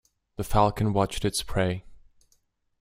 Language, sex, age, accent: English, male, 30-39, United States English